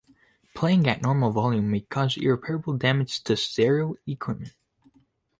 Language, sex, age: English, male, under 19